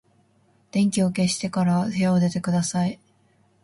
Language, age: Japanese, 19-29